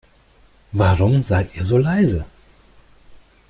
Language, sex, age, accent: German, male, 40-49, Deutschland Deutsch